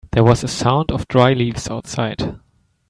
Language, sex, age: English, male, 19-29